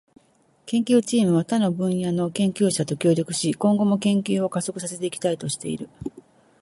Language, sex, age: Japanese, female, 40-49